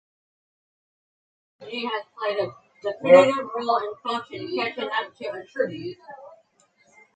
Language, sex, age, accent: English, female, 30-39, United States English